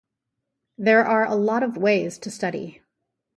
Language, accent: English, United States English